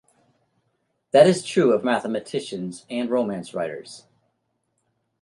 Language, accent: English, United States English